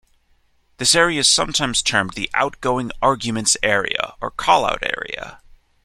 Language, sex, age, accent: English, male, 19-29, United States English